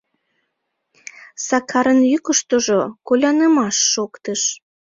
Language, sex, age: Mari, female, 19-29